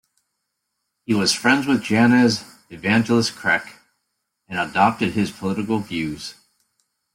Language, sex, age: English, male, 50-59